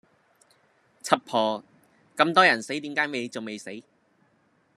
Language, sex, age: Cantonese, female, 19-29